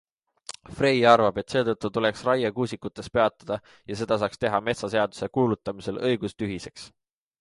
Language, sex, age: Estonian, male, 19-29